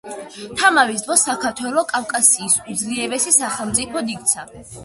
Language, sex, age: Georgian, female, 90+